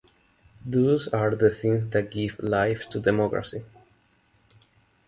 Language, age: English, 19-29